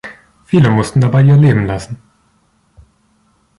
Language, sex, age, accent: German, male, 19-29, Deutschland Deutsch